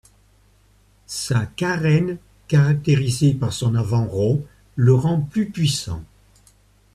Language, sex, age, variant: French, male, 70-79, Français de métropole